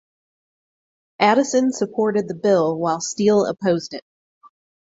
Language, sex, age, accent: English, female, 40-49, United States English